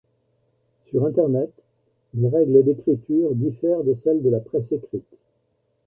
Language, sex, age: French, male, 70-79